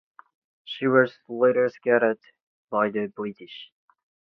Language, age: English, 19-29